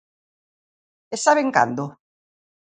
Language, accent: Galician, Atlántico (seseo e gheada)